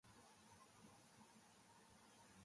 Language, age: Basque, under 19